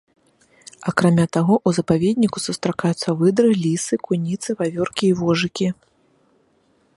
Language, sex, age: Belarusian, female, 30-39